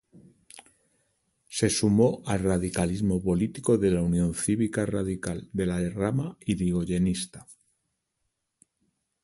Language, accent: Spanish, España: Centro-Sur peninsular (Madrid, Toledo, Castilla-La Mancha)